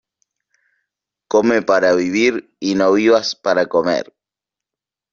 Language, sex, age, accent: Spanish, male, 19-29, Rioplatense: Argentina, Uruguay, este de Bolivia, Paraguay